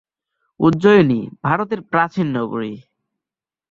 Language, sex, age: Bengali, male, under 19